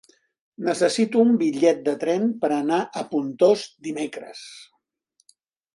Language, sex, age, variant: Catalan, male, 60-69, Central